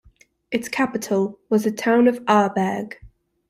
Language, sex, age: English, male, 19-29